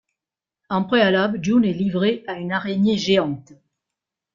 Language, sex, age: French, female, 60-69